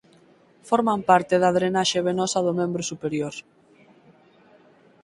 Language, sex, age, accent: Galician, female, 19-29, Atlántico (seseo e gheada)